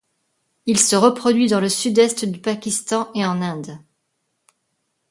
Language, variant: French, Français de métropole